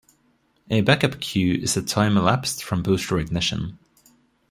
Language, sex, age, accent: English, male, 30-39, United States English